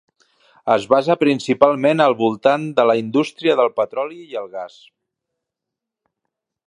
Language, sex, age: Catalan, male, 50-59